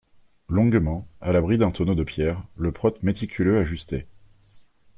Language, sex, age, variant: French, male, 30-39, Français de métropole